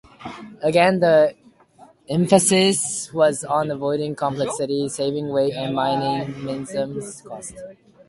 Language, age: English, under 19